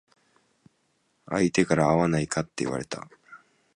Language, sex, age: Japanese, male, 19-29